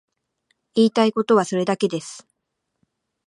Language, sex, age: Japanese, female, 19-29